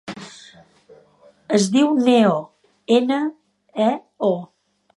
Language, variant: Catalan, Central